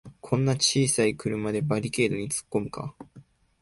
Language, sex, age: Japanese, male, 19-29